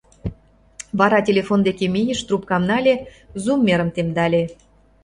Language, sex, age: Mari, female, 40-49